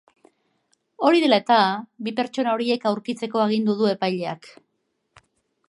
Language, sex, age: Basque, female, 50-59